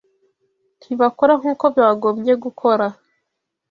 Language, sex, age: Kinyarwanda, female, 19-29